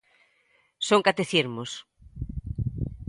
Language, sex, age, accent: Galician, female, 40-49, Atlántico (seseo e gheada)